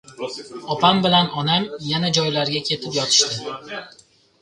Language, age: Uzbek, 19-29